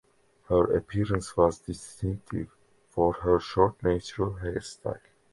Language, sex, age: English, male, 19-29